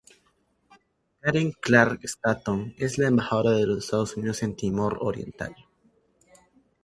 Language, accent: Spanish, México; Andino-Pacífico: Colombia, Perú, Ecuador, oeste de Bolivia y Venezuela andina